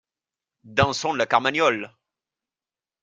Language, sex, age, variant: French, male, 19-29, Français de métropole